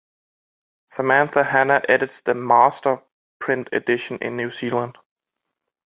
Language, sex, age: English, male, 19-29